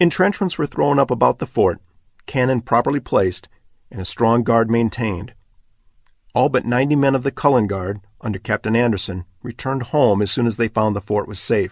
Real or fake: real